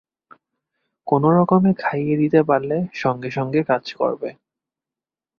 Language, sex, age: Bengali, male, 19-29